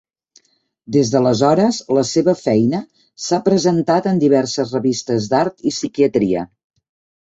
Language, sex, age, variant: Catalan, female, 60-69, Central